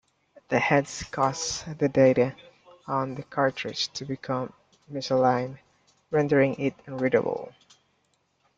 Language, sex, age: English, male, 19-29